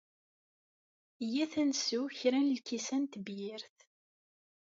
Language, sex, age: Kabyle, female, 30-39